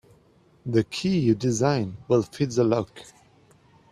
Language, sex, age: English, male, 30-39